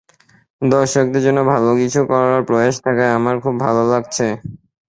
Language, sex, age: Bengali, male, 19-29